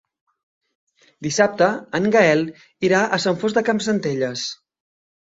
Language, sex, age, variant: Catalan, male, 40-49, Central